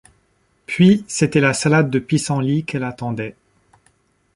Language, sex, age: French, male, 30-39